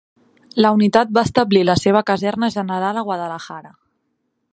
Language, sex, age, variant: Catalan, female, 19-29, Central